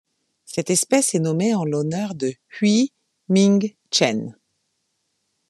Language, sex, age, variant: French, female, 40-49, Français de métropole